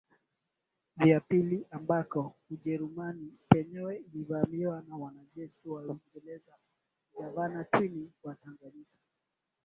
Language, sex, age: Swahili, male, 19-29